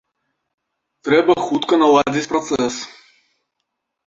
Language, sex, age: Belarusian, male, 40-49